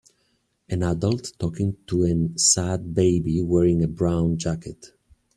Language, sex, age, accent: English, male, 40-49, United States English